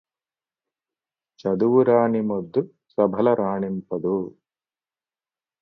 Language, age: Telugu, 50-59